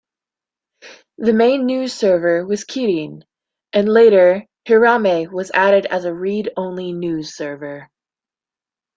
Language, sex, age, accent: English, female, under 19, United States English